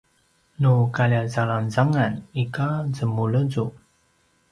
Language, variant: Paiwan, pinayuanan a kinaikacedasan (東排灣語)